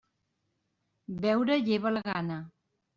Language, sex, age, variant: Catalan, female, 60-69, Central